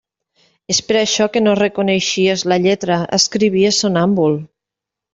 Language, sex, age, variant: Catalan, female, 40-49, Nord-Occidental